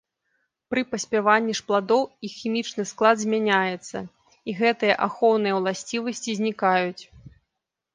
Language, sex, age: Belarusian, female, 19-29